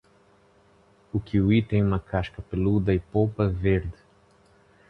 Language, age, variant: Portuguese, 40-49, Portuguese (Portugal)